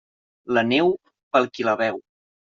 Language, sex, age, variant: Catalan, male, 19-29, Central